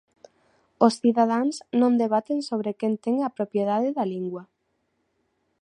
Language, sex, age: Galician, female, 19-29